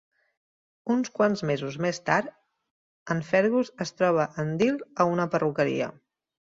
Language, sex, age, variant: Catalan, female, 30-39, Central